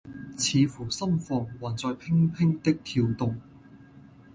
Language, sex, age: Cantonese, male, 19-29